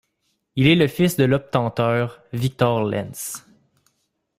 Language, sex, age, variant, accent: French, male, 19-29, Français d'Amérique du Nord, Français du Canada